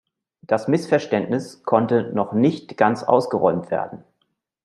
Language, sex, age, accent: German, male, 40-49, Deutschland Deutsch